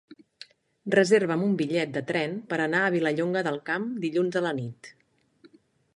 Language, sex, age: Catalan, female, 40-49